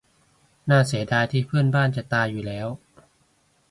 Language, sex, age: Thai, male, 19-29